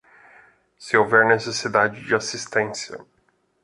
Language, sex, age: Portuguese, male, 40-49